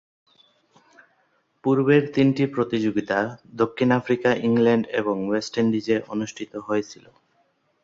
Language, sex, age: Bengali, male, 19-29